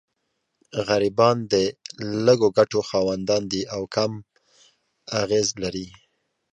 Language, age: Pashto, 19-29